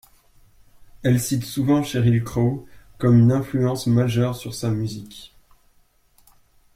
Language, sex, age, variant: French, male, 19-29, Français de métropole